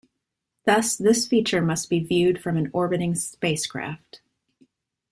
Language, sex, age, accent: English, female, 30-39, United States English